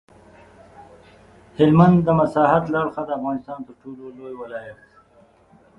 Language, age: Pashto, 19-29